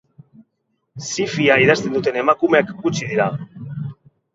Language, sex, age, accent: Basque, male, 40-49, Mendebalekoa (Araba, Bizkaia, Gipuzkoako mendebaleko herri batzuk)